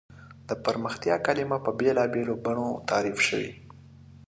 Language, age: Pashto, 30-39